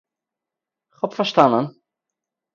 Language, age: Yiddish, 30-39